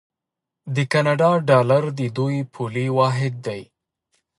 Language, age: Pashto, 19-29